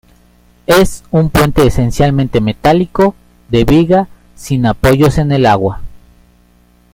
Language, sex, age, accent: Spanish, male, 30-39, México